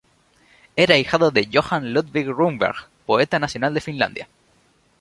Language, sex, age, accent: Spanish, male, 19-29, España: Islas Canarias